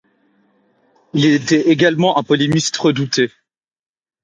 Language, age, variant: French, under 19, Français de métropole